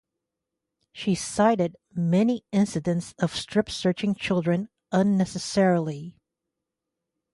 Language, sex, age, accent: English, female, 50-59, United States English